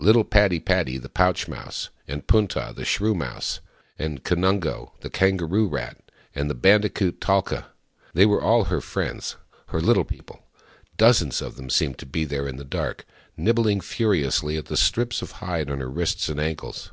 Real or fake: real